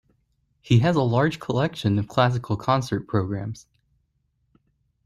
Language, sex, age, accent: English, male, 19-29, United States English